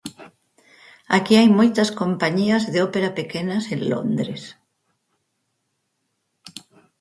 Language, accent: Galician, Atlántico (seseo e gheada); Normativo (estándar)